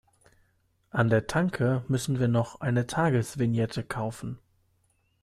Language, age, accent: German, 19-29, Deutschland Deutsch